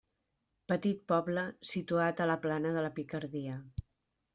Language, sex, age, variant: Catalan, female, 50-59, Central